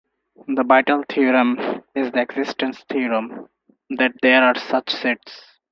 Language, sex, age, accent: English, male, 19-29, India and South Asia (India, Pakistan, Sri Lanka)